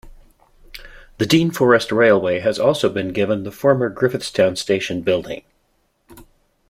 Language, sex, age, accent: English, male, 50-59, United States English